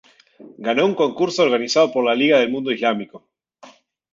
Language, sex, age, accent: Spanish, male, 30-39, Rioplatense: Argentina, Uruguay, este de Bolivia, Paraguay